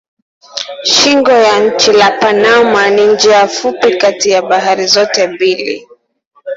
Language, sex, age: Swahili, female, 19-29